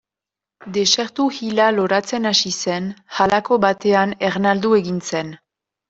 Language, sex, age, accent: Basque, female, 19-29, Nafar-lapurtarra edo Zuberotarra (Lapurdi, Nafarroa Beherea, Zuberoa)